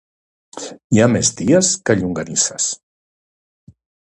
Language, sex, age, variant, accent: Catalan, male, 60-69, Central, Català central